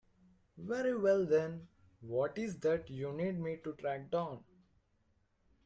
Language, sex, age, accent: English, male, 19-29, India and South Asia (India, Pakistan, Sri Lanka)